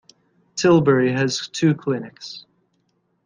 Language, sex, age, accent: English, male, 19-29, United States English